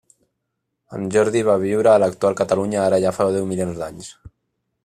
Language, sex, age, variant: Catalan, male, 30-39, Central